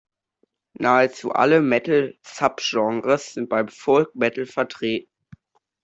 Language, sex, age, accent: German, male, under 19, Deutschland Deutsch